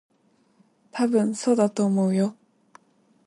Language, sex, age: Japanese, female, 19-29